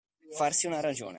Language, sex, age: Italian, male, 19-29